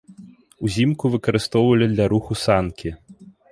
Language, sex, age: Belarusian, male, 19-29